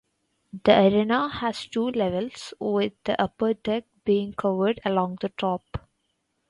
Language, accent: English, India and South Asia (India, Pakistan, Sri Lanka)